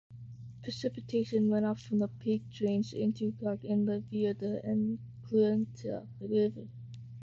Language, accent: English, United States English